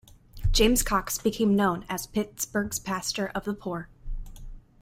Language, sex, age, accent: English, female, 19-29, United States English